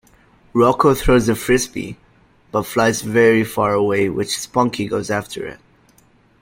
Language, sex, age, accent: English, male, 19-29, England English